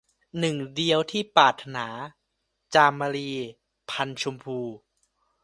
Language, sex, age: Thai, male, 19-29